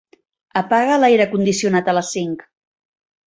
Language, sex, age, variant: Catalan, female, 40-49, Central